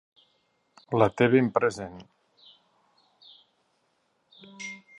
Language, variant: Catalan, Central